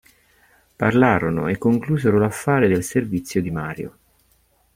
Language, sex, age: Italian, male, 40-49